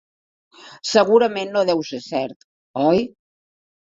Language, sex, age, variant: Catalan, female, 50-59, Central